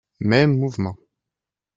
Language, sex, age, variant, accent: French, male, 19-29, Français d'Europe, Français de Suisse